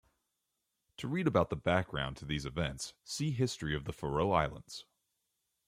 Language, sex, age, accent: English, male, 19-29, United States English